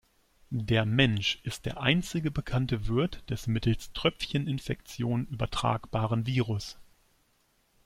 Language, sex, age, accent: German, male, 30-39, Deutschland Deutsch